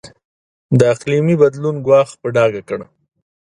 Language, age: Pashto, 30-39